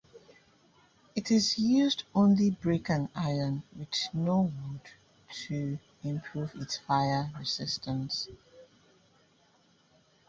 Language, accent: English, England English